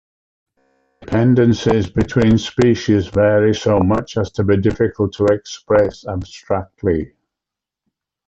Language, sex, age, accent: English, male, 70-79, England English